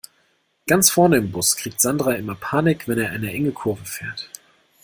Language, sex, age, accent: German, male, 19-29, Deutschland Deutsch